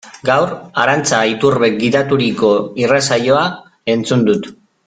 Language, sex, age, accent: Basque, male, 40-49, Mendebalekoa (Araba, Bizkaia, Gipuzkoako mendebaleko herri batzuk)